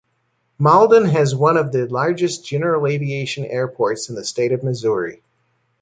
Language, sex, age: English, male, 40-49